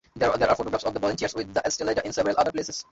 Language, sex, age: English, male, 19-29